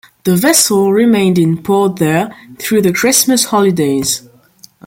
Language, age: English, 19-29